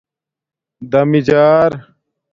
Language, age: Domaaki, 30-39